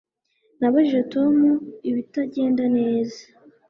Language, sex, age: Kinyarwanda, female, 19-29